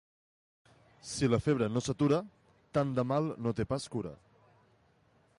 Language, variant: Catalan, Nord-Occidental